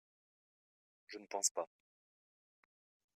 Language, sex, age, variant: French, male, 30-39, Français de métropole